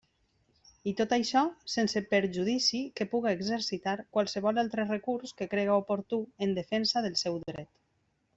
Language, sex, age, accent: Catalan, female, 30-39, valencià